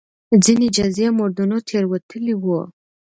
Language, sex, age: Pashto, female, 19-29